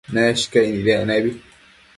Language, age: Matsés, 19-29